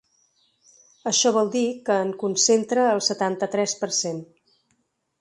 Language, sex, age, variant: Catalan, female, 40-49, Central